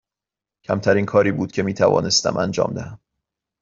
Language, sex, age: Persian, male, 30-39